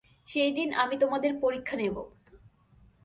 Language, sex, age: Bengali, female, 19-29